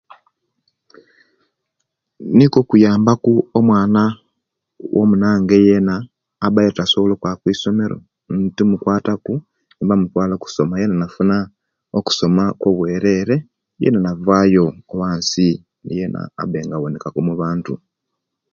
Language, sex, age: Kenyi, male, 40-49